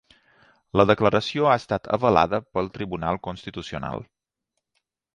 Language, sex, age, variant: Catalan, male, 40-49, Balear